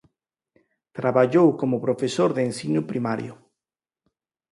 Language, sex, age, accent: Galician, male, 40-49, Normativo (estándar)